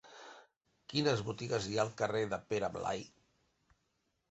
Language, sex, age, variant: Catalan, male, 50-59, Central